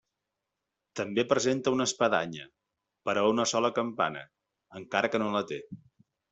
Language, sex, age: Catalan, male, 40-49